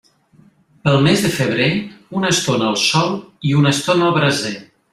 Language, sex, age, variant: Catalan, male, 30-39, Central